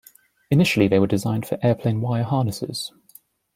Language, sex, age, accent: English, male, 19-29, England English